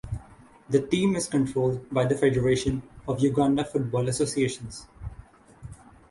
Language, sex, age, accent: English, male, under 19, Canadian English; India and South Asia (India, Pakistan, Sri Lanka)